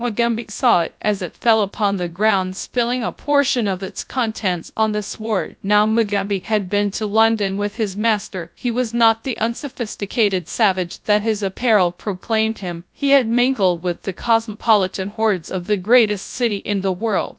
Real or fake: fake